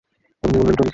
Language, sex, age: Bengali, male, 19-29